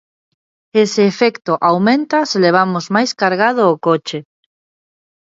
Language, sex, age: Galician, female, 30-39